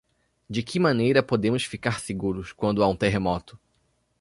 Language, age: Portuguese, 19-29